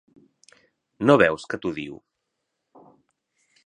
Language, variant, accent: Catalan, Central, Empordanès; Oriental